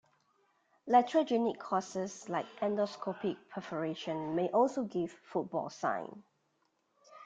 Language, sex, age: English, female, 30-39